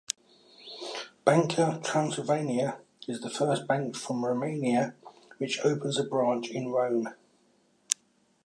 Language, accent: English, England English